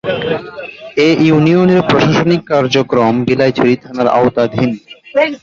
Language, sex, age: Bengali, male, 30-39